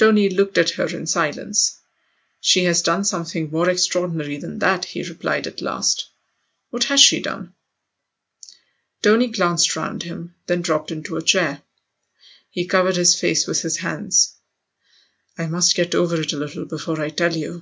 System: none